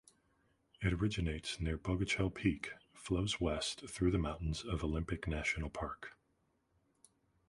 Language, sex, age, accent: English, male, 40-49, United States English